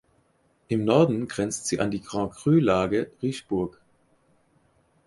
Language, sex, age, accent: German, male, 30-39, Deutschland Deutsch